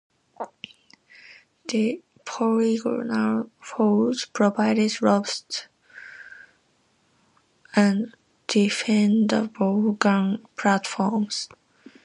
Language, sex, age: English, female, 19-29